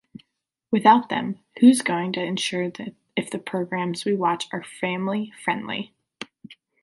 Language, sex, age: English, female, 19-29